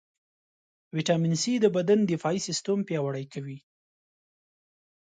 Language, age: Pashto, 30-39